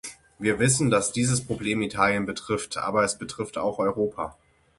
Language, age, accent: German, 30-39, Deutschland Deutsch